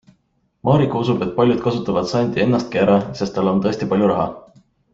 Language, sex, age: Estonian, male, 19-29